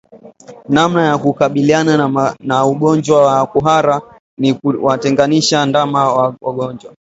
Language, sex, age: Swahili, male, 19-29